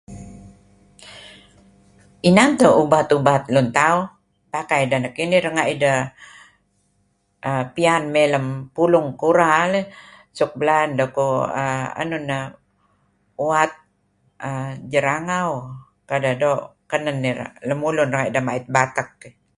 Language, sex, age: Kelabit, female, 70-79